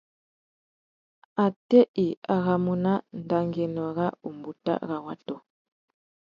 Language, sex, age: Tuki, female, 30-39